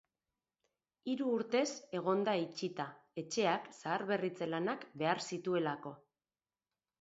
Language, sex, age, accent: Basque, female, 40-49, Mendebalekoa (Araba, Bizkaia, Gipuzkoako mendebaleko herri batzuk)